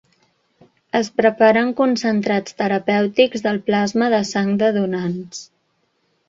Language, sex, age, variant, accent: Catalan, female, 19-29, Central, central